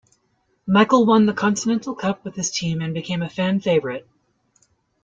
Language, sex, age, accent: English, male, 19-29, United States English